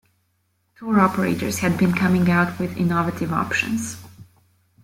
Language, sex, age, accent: English, female, 19-29, United States English